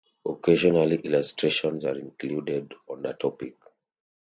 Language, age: English, 30-39